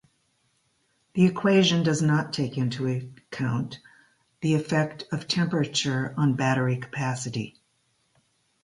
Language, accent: English, United States English